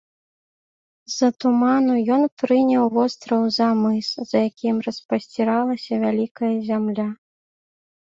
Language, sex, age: Belarusian, female, 19-29